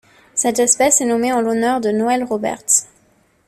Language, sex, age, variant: French, female, 19-29, Français de métropole